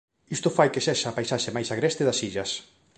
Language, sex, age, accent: Galician, male, 30-39, Normativo (estándar)